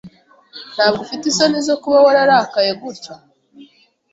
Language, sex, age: Kinyarwanda, female, 19-29